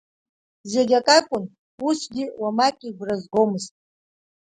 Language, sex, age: Abkhazian, female, 50-59